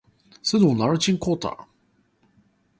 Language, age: Cantonese, 19-29